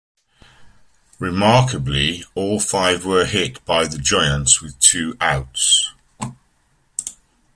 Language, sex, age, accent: English, male, 50-59, England English